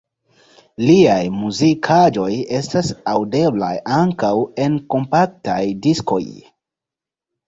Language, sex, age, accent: Esperanto, male, 19-29, Internacia